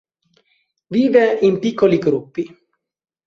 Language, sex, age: Italian, male, 19-29